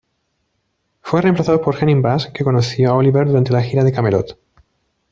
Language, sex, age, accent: Spanish, male, 40-49, España: Centro-Sur peninsular (Madrid, Toledo, Castilla-La Mancha)